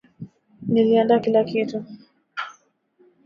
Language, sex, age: Swahili, female, 19-29